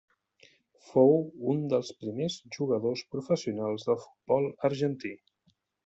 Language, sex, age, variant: Catalan, male, 40-49, Central